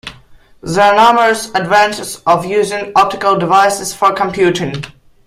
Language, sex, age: English, male, under 19